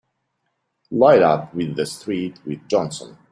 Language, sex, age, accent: English, male, 40-49, United States English